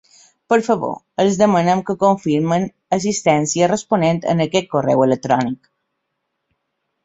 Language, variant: Catalan, Balear